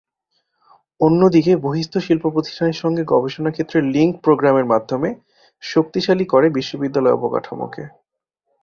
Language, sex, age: Bengali, male, 19-29